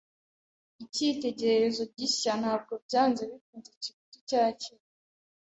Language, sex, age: Kinyarwanda, female, 19-29